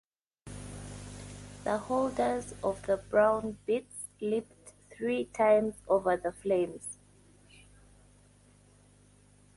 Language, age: English, 19-29